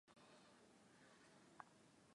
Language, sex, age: Swahili, female, 19-29